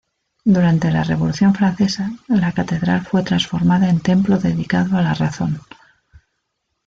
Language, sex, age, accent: Spanish, female, 40-49, España: Norte peninsular (Asturias, Castilla y León, Cantabria, País Vasco, Navarra, Aragón, La Rioja, Guadalajara, Cuenca)